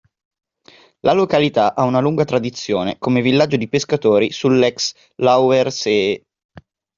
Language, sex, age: Italian, male, 19-29